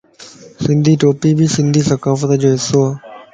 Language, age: Lasi, 19-29